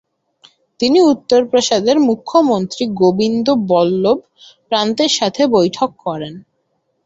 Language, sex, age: Bengali, female, 19-29